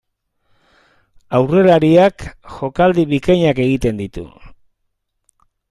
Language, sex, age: Basque, male, 60-69